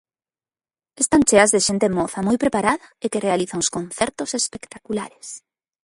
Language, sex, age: Galician, female, 30-39